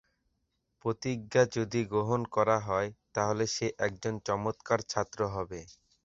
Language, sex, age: Bengali, male, 19-29